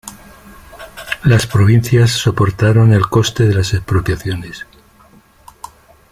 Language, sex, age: Spanish, male, 60-69